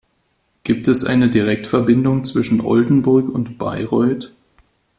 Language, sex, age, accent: German, male, 30-39, Deutschland Deutsch